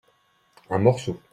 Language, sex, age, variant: French, male, 19-29, Français de métropole